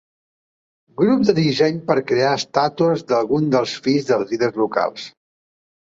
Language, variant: Catalan, Central